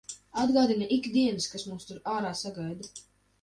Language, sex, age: Latvian, male, under 19